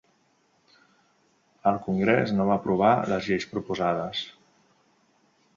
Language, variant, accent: Catalan, Central, central